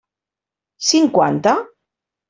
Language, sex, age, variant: Catalan, female, 50-59, Central